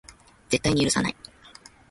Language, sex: Japanese, female